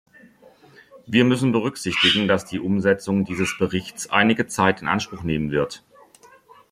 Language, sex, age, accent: German, male, 40-49, Deutschland Deutsch